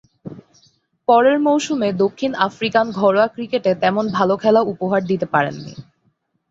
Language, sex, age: Bengali, female, 19-29